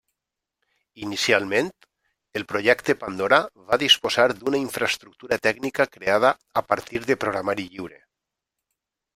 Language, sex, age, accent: Catalan, male, 40-49, valencià